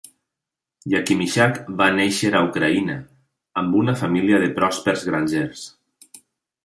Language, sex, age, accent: Catalan, male, 30-39, valencià